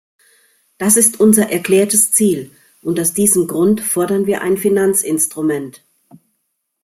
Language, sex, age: German, female, 50-59